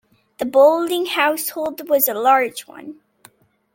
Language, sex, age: English, female, under 19